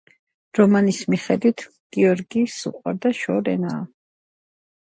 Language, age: Georgian, 40-49